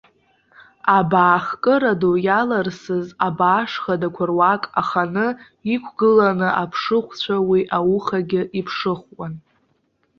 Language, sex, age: Abkhazian, female, 19-29